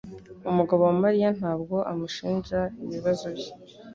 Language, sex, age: Kinyarwanda, female, under 19